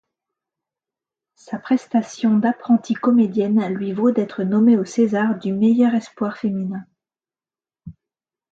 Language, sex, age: French, female, 50-59